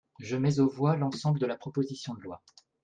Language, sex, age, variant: French, male, 40-49, Français de métropole